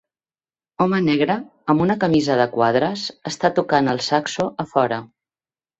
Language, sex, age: Catalan, female, 60-69